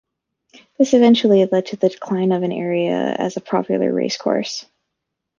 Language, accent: English, United States English